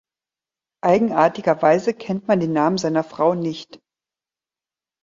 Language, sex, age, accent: German, female, 50-59, Deutschland Deutsch; Norddeutsch